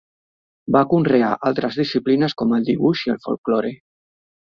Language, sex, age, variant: Catalan, male, 40-49, Central